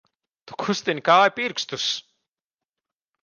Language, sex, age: Latvian, male, 30-39